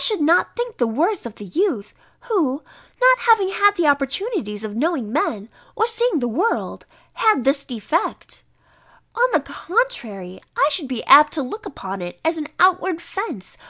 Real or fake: real